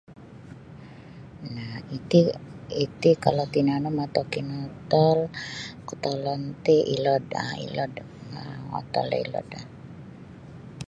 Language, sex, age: Sabah Bisaya, female, 50-59